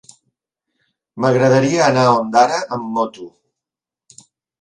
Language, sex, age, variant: Catalan, male, 50-59, Central